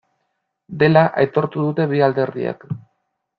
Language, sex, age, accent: Basque, male, 19-29, Mendebalekoa (Araba, Bizkaia, Gipuzkoako mendebaleko herri batzuk)